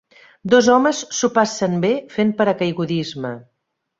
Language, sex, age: Catalan, female, 50-59